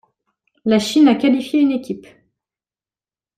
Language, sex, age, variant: French, female, 30-39, Français de métropole